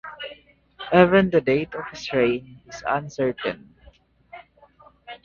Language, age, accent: English, 19-29, United States English